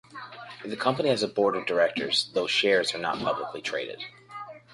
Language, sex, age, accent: English, male, 40-49, Canadian English